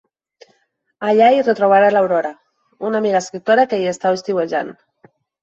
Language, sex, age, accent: Catalan, female, 30-39, valencià